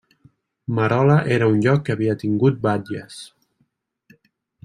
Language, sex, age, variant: Catalan, male, 19-29, Central